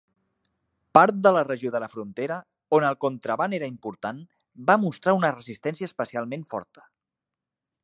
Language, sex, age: Catalan, male, 30-39